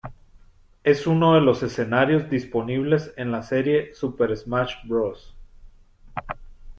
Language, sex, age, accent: Spanish, male, 40-49, México